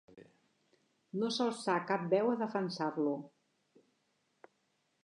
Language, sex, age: Catalan, male, 50-59